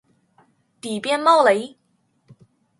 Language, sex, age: Chinese, female, 19-29